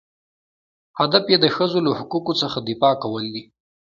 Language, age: Pashto, 19-29